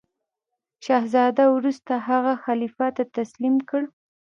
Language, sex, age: Pashto, female, 19-29